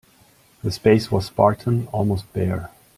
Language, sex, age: English, male, 30-39